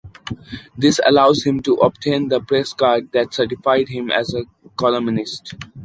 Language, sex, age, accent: English, male, 19-29, India and South Asia (India, Pakistan, Sri Lanka)